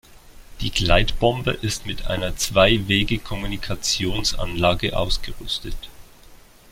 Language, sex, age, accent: German, male, 30-39, Schweizerdeutsch